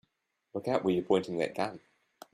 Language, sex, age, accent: English, male, 30-39, New Zealand English